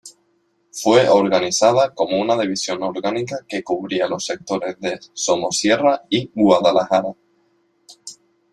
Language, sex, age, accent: Spanish, male, 19-29, España: Islas Canarias